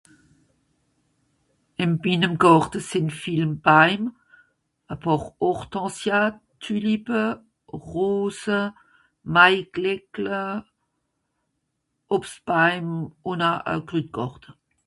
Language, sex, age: Swiss German, female, 60-69